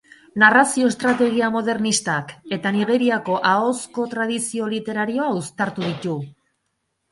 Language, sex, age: Basque, female, 50-59